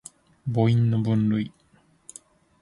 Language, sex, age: Japanese, male, 40-49